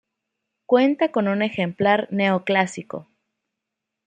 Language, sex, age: Spanish, female, 19-29